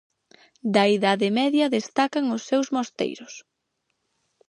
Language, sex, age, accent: Galician, female, under 19, Central (gheada)